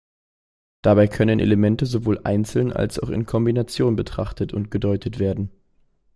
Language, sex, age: German, male, 19-29